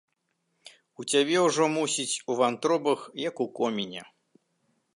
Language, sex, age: Belarusian, male, 40-49